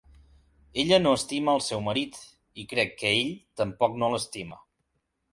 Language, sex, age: Catalan, male, 19-29